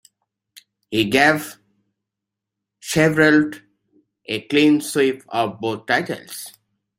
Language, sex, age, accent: English, male, 19-29, United States English